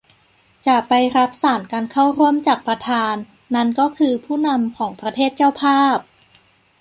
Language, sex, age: Thai, female, 30-39